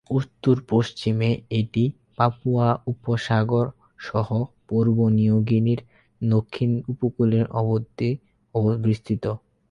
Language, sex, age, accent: Bengali, male, 19-29, Bengali; Bangla